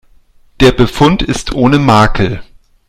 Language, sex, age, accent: German, male, 40-49, Deutschland Deutsch